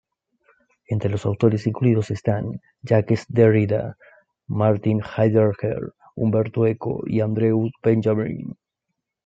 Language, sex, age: Spanish, male, 19-29